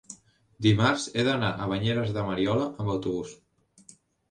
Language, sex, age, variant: Catalan, male, under 19, Central